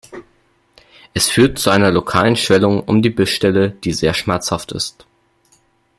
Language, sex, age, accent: German, male, 19-29, Deutschland Deutsch